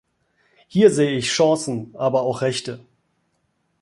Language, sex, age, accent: German, male, 30-39, Deutschland Deutsch